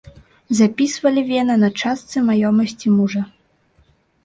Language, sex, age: Belarusian, female, 19-29